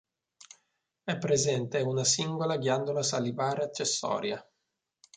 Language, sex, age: Italian, male, 19-29